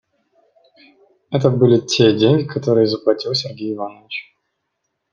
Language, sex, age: Russian, male, 19-29